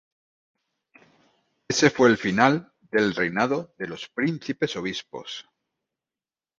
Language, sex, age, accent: Spanish, male, 50-59, España: Sur peninsular (Andalucia, Extremadura, Murcia)